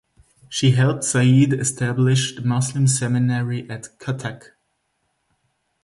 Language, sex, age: English, male, 19-29